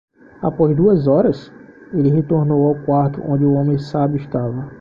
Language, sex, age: Portuguese, male, 30-39